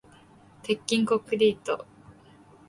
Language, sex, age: Japanese, female, under 19